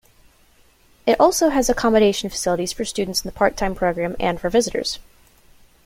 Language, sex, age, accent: English, female, 19-29, United States English